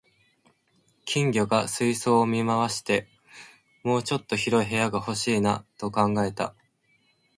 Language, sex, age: Japanese, male, 19-29